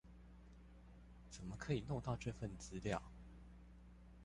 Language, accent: Chinese, 出生地：彰化縣